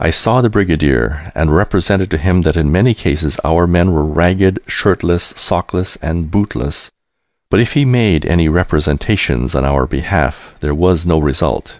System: none